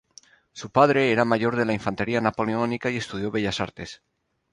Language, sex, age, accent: Spanish, male, 30-39, España: Norte peninsular (Asturias, Castilla y León, Cantabria, País Vasco, Navarra, Aragón, La Rioja, Guadalajara, Cuenca)